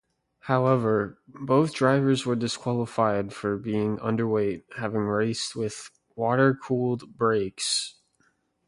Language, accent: English, United States English